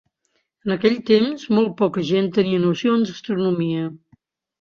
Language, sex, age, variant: Catalan, female, 70-79, Central